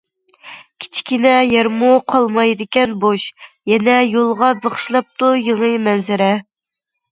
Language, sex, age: Uyghur, female, under 19